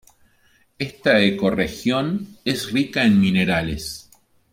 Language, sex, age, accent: Spanish, male, 50-59, Rioplatense: Argentina, Uruguay, este de Bolivia, Paraguay